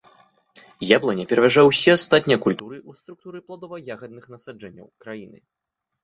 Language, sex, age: Belarusian, male, 19-29